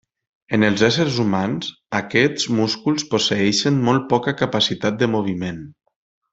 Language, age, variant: Catalan, 30-39, Nord-Occidental